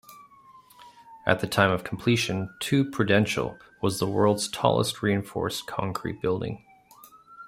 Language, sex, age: English, male, 40-49